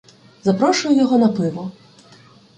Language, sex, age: Ukrainian, female, 19-29